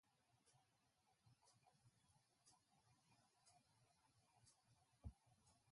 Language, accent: English, United States English